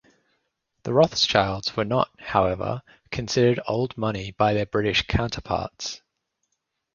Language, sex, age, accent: English, male, 30-39, Australian English